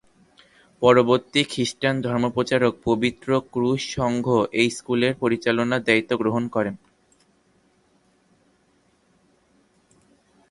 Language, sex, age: Bengali, male, under 19